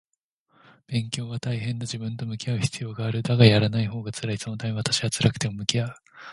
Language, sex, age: Japanese, male, 19-29